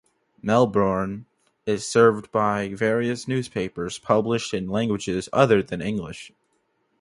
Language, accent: English, United States English